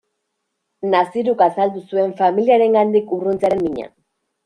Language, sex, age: Basque, female, 30-39